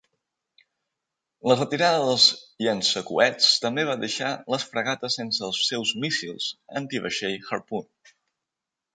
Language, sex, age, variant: Catalan, male, 19-29, Balear